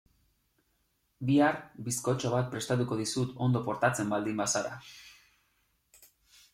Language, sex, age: Basque, male, 30-39